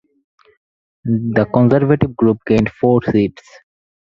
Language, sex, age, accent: English, male, 19-29, India and South Asia (India, Pakistan, Sri Lanka)